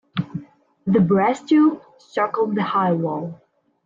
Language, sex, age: English, female, under 19